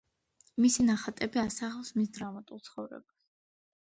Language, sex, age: Georgian, female, under 19